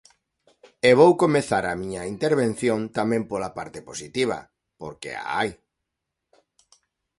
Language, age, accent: Galician, 40-49, Normativo (estándar)